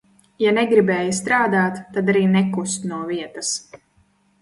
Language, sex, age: Latvian, female, 19-29